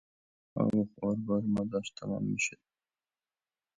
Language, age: Persian, 30-39